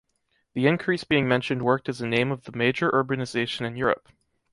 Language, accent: English, United States English